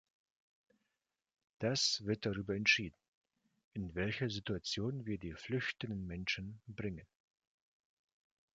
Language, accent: German, Russisch Deutsch